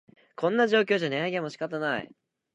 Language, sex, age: Japanese, male, 19-29